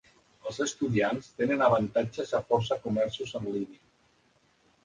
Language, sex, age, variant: Catalan, male, 50-59, Central